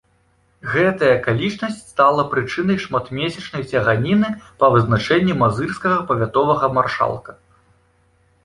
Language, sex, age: Belarusian, male, 19-29